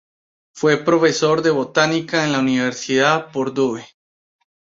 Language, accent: Spanish, Andino-Pacífico: Colombia, Perú, Ecuador, oeste de Bolivia y Venezuela andina